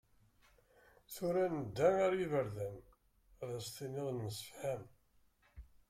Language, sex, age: Kabyle, male, 50-59